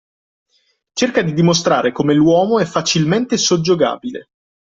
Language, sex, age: Italian, male, 30-39